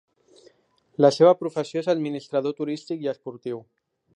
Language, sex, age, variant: Catalan, male, 19-29, Central